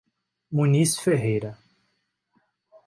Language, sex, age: Portuguese, male, 19-29